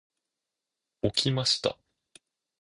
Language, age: Japanese, under 19